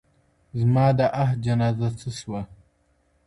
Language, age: Pashto, under 19